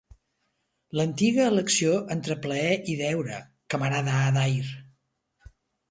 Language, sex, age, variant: Catalan, male, 60-69, Nord-Occidental